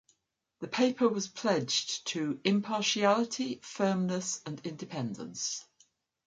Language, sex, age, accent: English, female, 60-69, England English